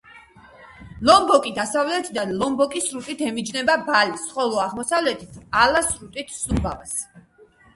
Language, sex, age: Georgian, female, 40-49